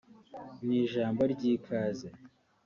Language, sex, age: Kinyarwanda, male, under 19